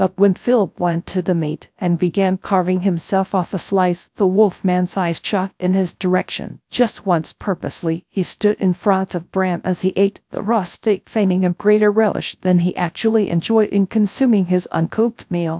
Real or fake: fake